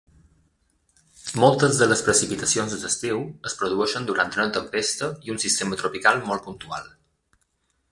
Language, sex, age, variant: Catalan, male, 30-39, Balear